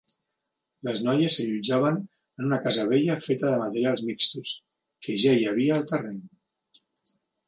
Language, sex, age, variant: Catalan, male, 40-49, Central